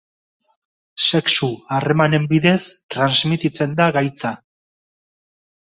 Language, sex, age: Basque, male, 40-49